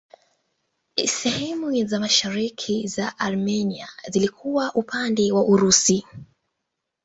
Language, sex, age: Swahili, female, 19-29